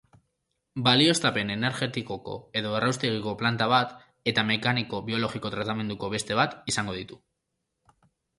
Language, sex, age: Basque, male, 19-29